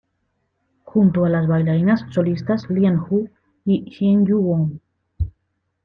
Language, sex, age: Spanish, female, 30-39